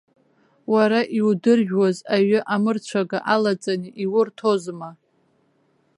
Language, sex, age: Abkhazian, female, 19-29